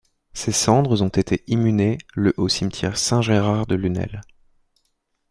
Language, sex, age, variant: French, male, 19-29, Français de métropole